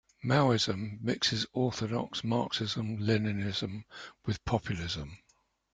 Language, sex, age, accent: English, male, 70-79, England English